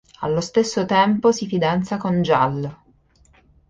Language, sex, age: Italian, female, 19-29